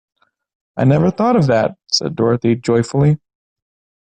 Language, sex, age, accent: English, male, 19-29, United States English